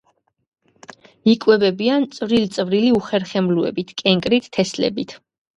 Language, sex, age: Georgian, male, 30-39